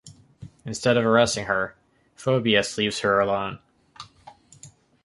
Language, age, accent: English, 19-29, United States English